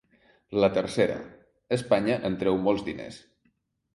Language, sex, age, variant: Catalan, male, 50-59, Central